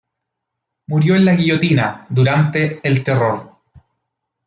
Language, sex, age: Spanish, male, 30-39